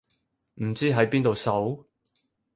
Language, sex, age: Cantonese, male, 30-39